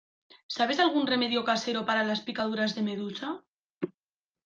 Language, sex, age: Spanish, female, 19-29